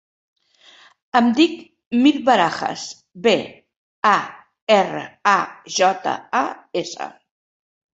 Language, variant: Catalan, Central